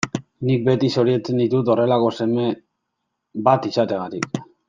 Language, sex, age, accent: Basque, male, 19-29, Mendebalekoa (Araba, Bizkaia, Gipuzkoako mendebaleko herri batzuk)